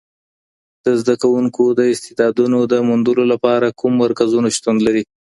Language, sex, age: Pashto, female, 30-39